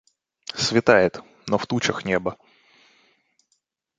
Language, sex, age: Russian, male, 19-29